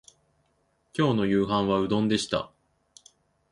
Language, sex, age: Japanese, male, 19-29